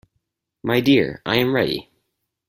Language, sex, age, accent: English, male, under 19, United States English